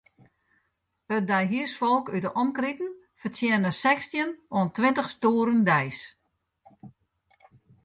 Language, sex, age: Western Frisian, female, 60-69